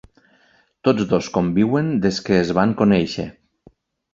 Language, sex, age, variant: Catalan, male, 40-49, Nord-Occidental